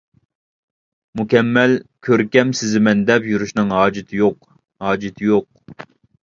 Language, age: Uyghur, 19-29